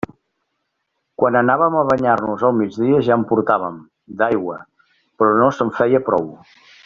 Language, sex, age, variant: Catalan, male, 60-69, Central